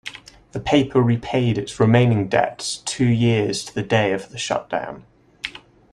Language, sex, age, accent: English, male, 19-29, England English